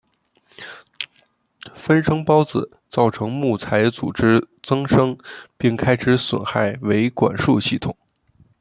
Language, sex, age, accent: Chinese, male, 30-39, 出生地：黑龙江省